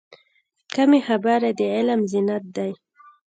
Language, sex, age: Pashto, female, 19-29